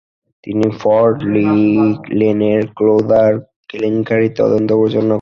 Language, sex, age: Bengali, male, 19-29